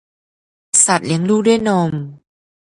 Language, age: Thai, 19-29